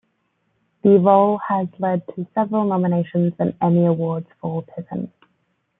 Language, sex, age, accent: English, female, 19-29, Australian English